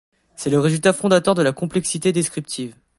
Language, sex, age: French, male, 19-29